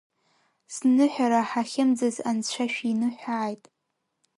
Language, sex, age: Abkhazian, female, 19-29